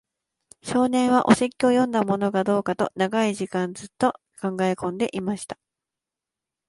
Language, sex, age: Japanese, female, 19-29